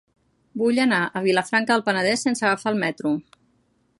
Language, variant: Catalan, Central